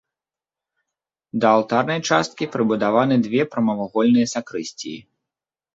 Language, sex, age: Belarusian, male, 30-39